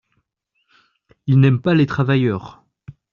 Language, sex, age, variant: French, male, 30-39, Français de métropole